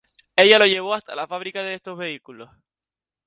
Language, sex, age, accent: Spanish, male, 19-29, España: Islas Canarias